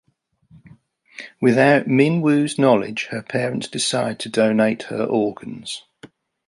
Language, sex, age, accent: English, male, 50-59, England English